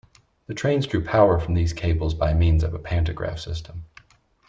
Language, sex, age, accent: English, male, 30-39, United States English